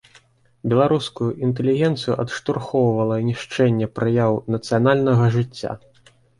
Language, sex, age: Belarusian, male, 30-39